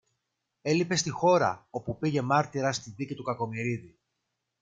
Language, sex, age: Greek, male, 30-39